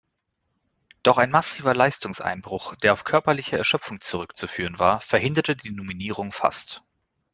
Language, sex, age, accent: German, male, 30-39, Deutschland Deutsch